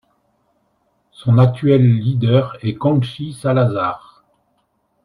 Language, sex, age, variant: French, male, 60-69, Français de métropole